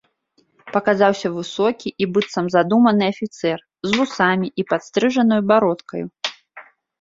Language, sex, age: Belarusian, female, 30-39